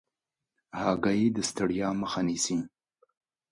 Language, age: Pashto, 50-59